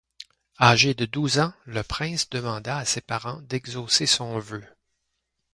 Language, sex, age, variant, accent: French, male, 50-59, Français d'Amérique du Nord, Français du Canada